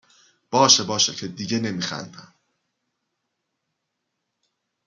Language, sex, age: Persian, male, 30-39